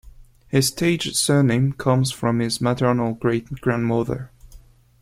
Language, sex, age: English, male, 19-29